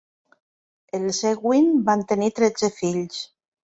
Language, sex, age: Catalan, female, 60-69